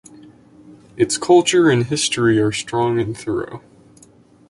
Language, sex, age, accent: English, male, under 19, United States English